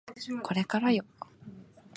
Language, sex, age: Japanese, female, 19-29